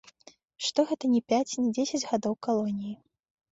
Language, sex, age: Belarusian, female, under 19